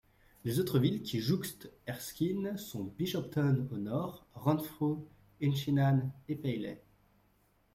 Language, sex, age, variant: French, male, 19-29, Français de métropole